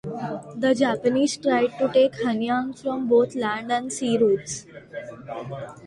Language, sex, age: English, female, under 19